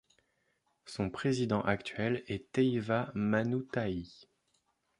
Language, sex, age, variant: French, male, 30-39, Français de métropole